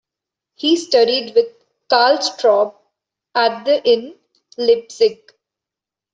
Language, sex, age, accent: English, female, 19-29, India and South Asia (India, Pakistan, Sri Lanka)